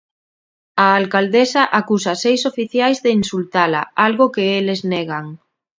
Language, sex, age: Galician, female, 30-39